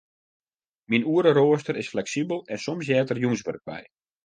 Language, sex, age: Western Frisian, male, 19-29